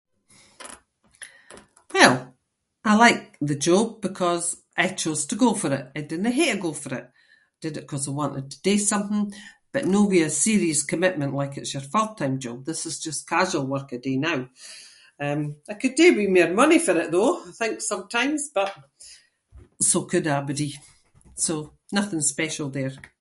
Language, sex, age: Scots, female, 70-79